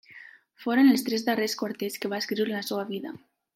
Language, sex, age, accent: Catalan, female, 19-29, valencià